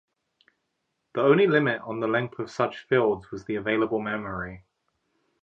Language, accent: English, England English